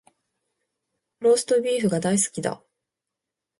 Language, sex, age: Japanese, female, 40-49